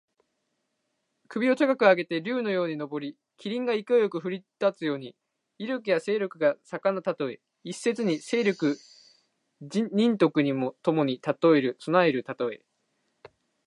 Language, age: Japanese, 19-29